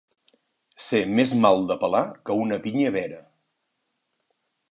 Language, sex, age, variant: Catalan, male, 40-49, Nord-Occidental